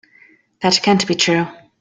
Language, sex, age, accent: English, female, 30-39, United States English